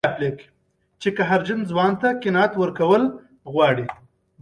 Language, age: Pashto, under 19